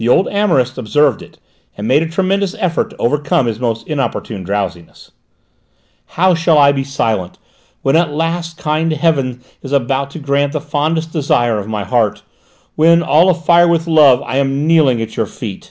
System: none